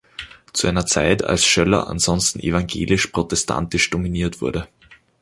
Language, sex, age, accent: German, male, 19-29, Österreichisches Deutsch